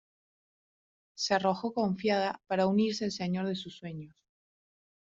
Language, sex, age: Spanish, female, 19-29